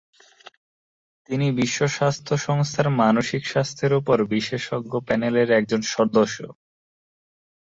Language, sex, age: Bengali, male, 19-29